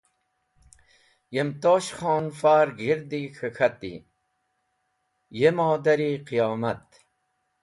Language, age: Wakhi, 70-79